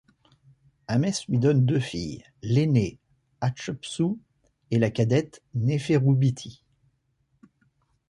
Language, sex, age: French, male, 40-49